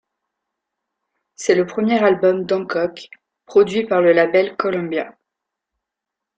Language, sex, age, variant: French, female, 19-29, Français de métropole